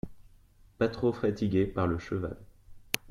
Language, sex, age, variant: French, male, 19-29, Français de métropole